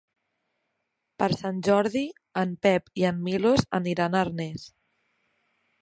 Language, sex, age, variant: Catalan, female, 19-29, Central